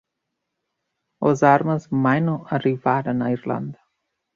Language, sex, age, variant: Catalan, male, 30-39, Central